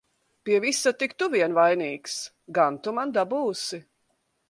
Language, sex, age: Latvian, female, 40-49